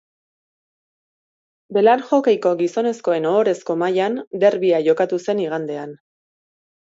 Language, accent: Basque, Erdialdekoa edo Nafarra (Gipuzkoa, Nafarroa)